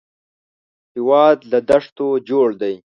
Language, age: Pashto, under 19